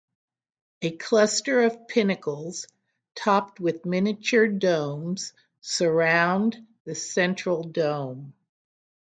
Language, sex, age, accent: English, female, 60-69, United States English